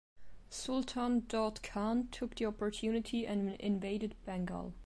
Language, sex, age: English, female, 19-29